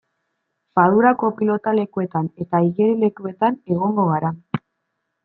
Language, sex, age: Basque, male, 19-29